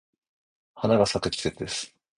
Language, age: Japanese, 30-39